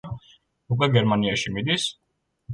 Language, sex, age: Georgian, male, 30-39